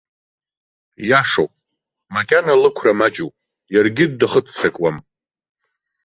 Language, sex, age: Abkhazian, male, 30-39